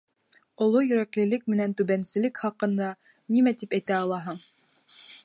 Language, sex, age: Bashkir, female, 19-29